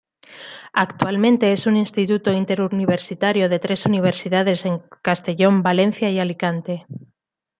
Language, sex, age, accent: Spanish, female, 30-39, España: Centro-Sur peninsular (Madrid, Toledo, Castilla-La Mancha)